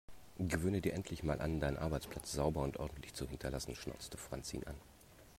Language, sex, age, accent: German, male, 40-49, Deutschland Deutsch